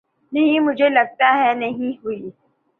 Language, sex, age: Urdu, male, 19-29